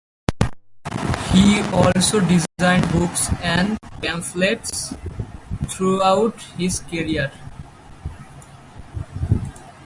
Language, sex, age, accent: English, male, 19-29, United States English